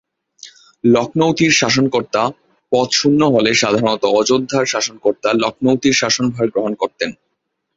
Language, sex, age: Bengali, male, 19-29